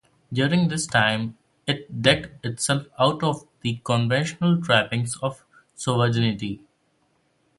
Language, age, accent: English, 19-29, India and South Asia (India, Pakistan, Sri Lanka)